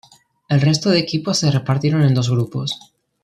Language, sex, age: Spanish, female, 19-29